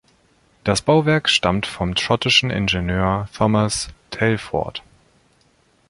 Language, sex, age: German, male, 30-39